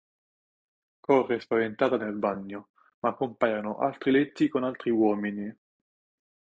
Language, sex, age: Italian, male, 19-29